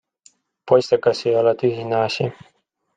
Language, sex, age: Estonian, male, 19-29